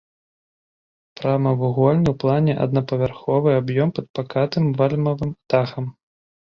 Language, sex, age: Belarusian, male, 19-29